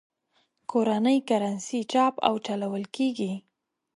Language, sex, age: Pashto, female, 19-29